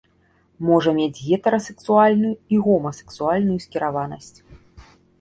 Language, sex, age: Belarusian, female, 30-39